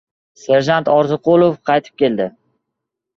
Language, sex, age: Uzbek, male, 19-29